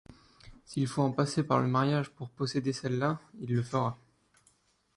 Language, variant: French, Français de métropole